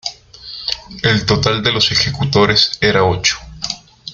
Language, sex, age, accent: Spanish, male, 19-29, México